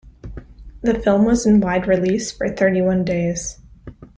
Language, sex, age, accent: English, female, 19-29, United States English